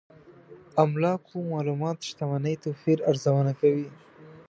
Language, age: Pashto, 19-29